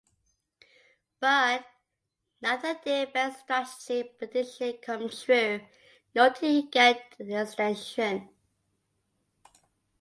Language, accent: English, Scottish English